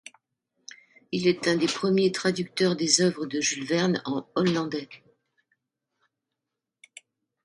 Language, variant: French, Français de métropole